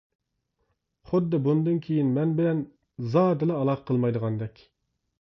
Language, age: Uyghur, 30-39